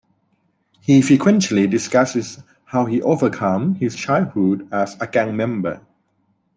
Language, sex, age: English, male, 30-39